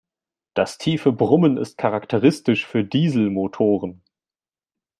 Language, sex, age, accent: German, male, 19-29, Deutschland Deutsch